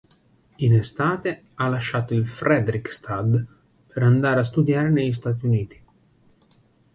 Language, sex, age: Italian, male, 30-39